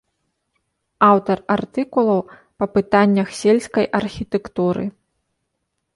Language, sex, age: Belarusian, female, 30-39